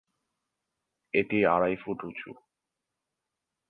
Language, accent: Bengali, Native; Bangladeshi